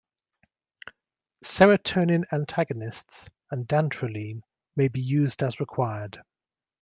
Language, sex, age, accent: English, male, 50-59, England English